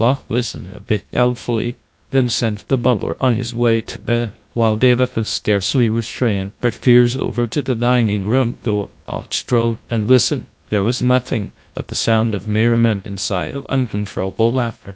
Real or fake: fake